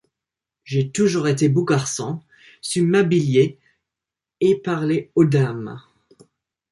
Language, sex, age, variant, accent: French, male, 19-29, Français d'Europe, Français du Royaume-Uni